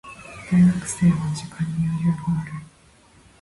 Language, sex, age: Japanese, female, 19-29